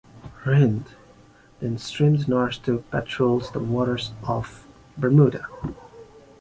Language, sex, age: English, male, 19-29